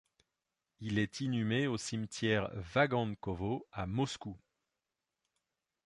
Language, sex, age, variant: French, male, 40-49, Français de métropole